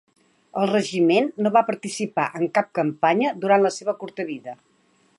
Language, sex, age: Catalan, female, 60-69